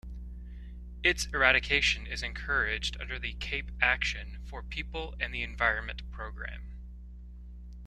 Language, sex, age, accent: English, male, 30-39, United States English